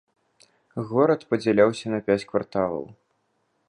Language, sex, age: Belarusian, male, under 19